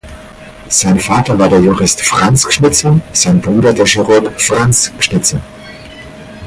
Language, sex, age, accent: German, male, 40-49, Deutschland Deutsch